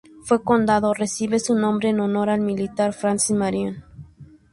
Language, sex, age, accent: Spanish, female, 19-29, México